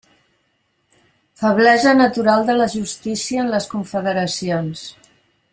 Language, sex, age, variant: Catalan, female, 60-69, Central